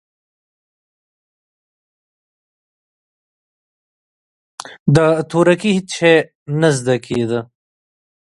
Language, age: Pashto, 30-39